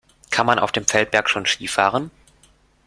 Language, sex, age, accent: German, male, under 19, Deutschland Deutsch